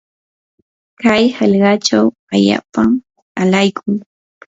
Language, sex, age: Yanahuanca Pasco Quechua, female, 19-29